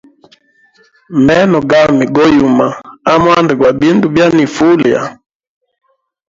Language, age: Hemba, 30-39